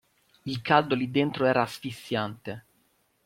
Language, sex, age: Italian, male, 30-39